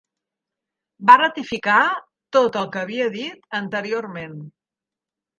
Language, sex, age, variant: Catalan, female, 50-59, Central